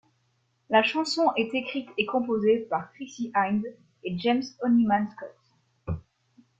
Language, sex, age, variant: French, female, 19-29, Français de métropole